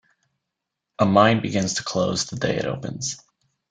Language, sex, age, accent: English, male, 19-29, United States English